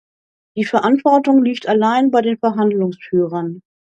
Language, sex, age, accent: German, female, 60-69, Deutschland Deutsch